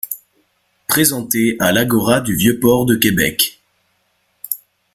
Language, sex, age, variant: French, male, 19-29, Français de métropole